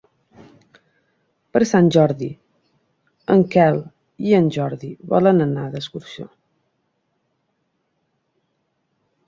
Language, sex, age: Catalan, female, 40-49